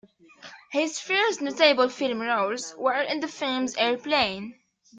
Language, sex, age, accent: English, female, 19-29, United States English